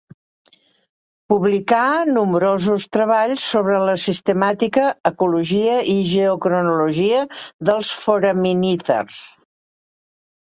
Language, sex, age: Catalan, female, 60-69